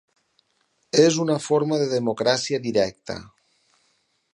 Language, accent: Catalan, valencià